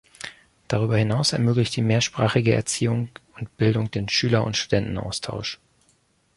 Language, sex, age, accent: German, male, 40-49, Deutschland Deutsch